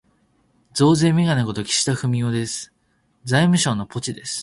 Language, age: Japanese, 19-29